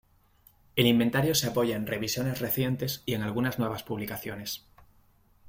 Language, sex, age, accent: Spanish, male, 19-29, España: Norte peninsular (Asturias, Castilla y León, Cantabria, País Vasco, Navarra, Aragón, La Rioja, Guadalajara, Cuenca)